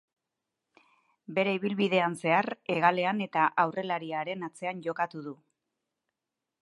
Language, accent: Basque, Erdialdekoa edo Nafarra (Gipuzkoa, Nafarroa)